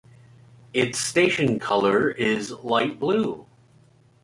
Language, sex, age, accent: English, male, 40-49, United States English